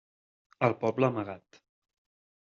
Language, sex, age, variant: Catalan, male, 19-29, Central